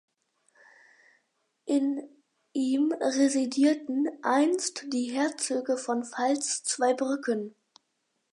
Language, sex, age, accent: German, male, under 19, Deutschland Deutsch